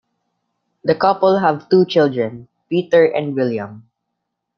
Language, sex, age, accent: English, male, under 19, Filipino